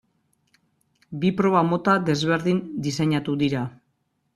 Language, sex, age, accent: Basque, female, 40-49, Mendebalekoa (Araba, Bizkaia, Gipuzkoako mendebaleko herri batzuk)